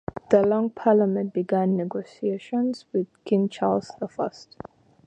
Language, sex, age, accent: English, female, 19-29, England English